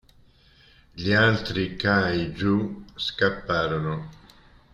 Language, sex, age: Italian, male, 60-69